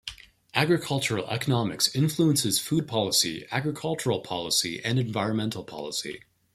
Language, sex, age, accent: English, male, 19-29, United States English